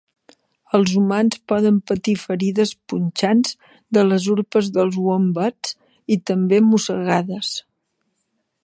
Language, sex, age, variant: Catalan, female, 50-59, Central